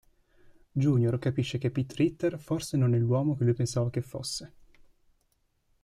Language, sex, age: Italian, male, 19-29